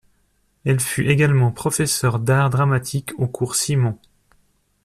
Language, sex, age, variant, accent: French, male, 40-49, Français d'Europe, Français de Suisse